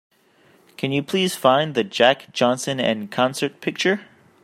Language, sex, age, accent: English, male, 30-39, United States English